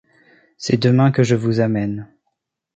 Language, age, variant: French, 19-29, Français de métropole